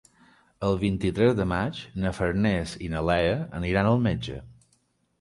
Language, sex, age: Catalan, male, 40-49